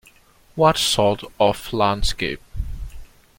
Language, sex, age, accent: English, male, 19-29, Singaporean English